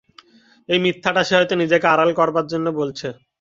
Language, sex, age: Bengali, male, 19-29